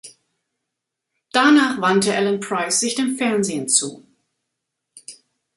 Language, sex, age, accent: German, female, 50-59, Deutschland Deutsch